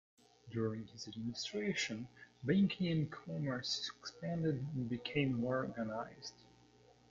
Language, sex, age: English, male, 19-29